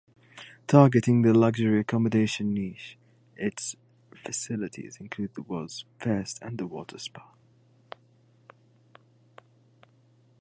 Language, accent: English, United States English